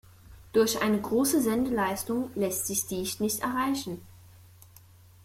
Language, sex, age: German, female, under 19